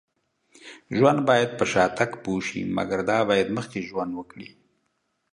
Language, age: Pashto, 50-59